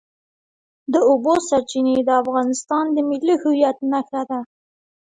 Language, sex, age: Pashto, female, 19-29